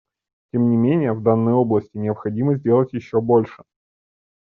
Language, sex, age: Russian, male, 30-39